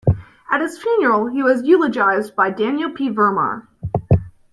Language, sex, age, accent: English, female, under 19, United States English